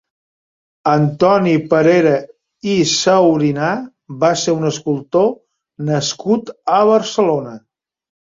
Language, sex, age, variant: Catalan, male, 40-49, Central